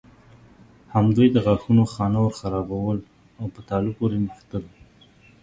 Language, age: Pashto, 30-39